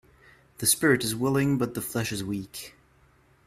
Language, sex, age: English, male, 19-29